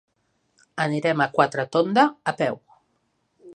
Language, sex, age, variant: Catalan, female, 50-59, Nord-Occidental